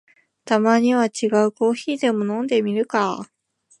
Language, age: Japanese, 19-29